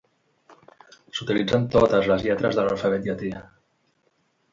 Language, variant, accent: Catalan, Central, central